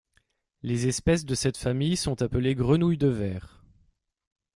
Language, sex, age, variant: French, male, 30-39, Français de métropole